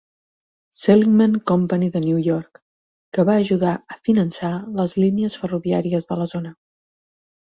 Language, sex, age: Catalan, female, 50-59